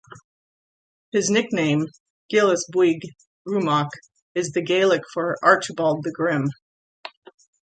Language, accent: English, United States English